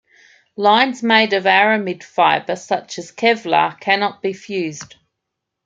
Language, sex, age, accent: English, female, 50-59, Australian English